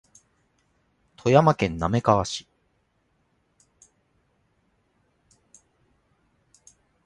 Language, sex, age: Japanese, male, 40-49